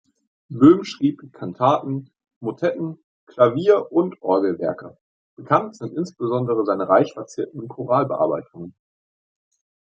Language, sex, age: German, male, 19-29